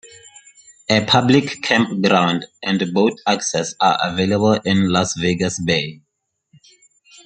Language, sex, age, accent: English, male, 19-29, Southern African (South Africa, Zimbabwe, Namibia)